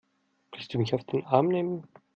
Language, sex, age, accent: German, male, 30-39, Deutschland Deutsch